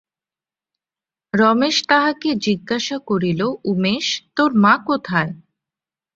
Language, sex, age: Bengali, female, 19-29